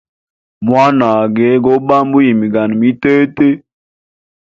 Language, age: Hemba, 30-39